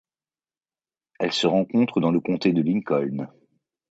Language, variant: French, Français de métropole